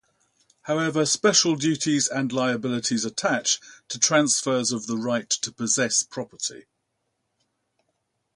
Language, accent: English, England English